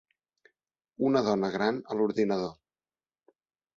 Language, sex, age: Catalan, male, 19-29